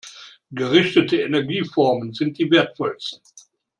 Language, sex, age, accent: German, male, 60-69, Deutschland Deutsch